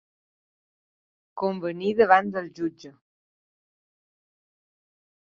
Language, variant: Catalan, Balear